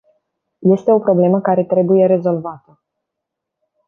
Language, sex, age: Romanian, female, 19-29